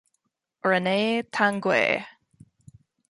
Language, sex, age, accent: English, female, 19-29, Canadian English